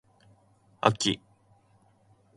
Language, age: Japanese, 19-29